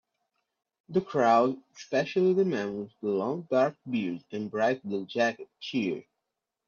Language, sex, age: English, male, 19-29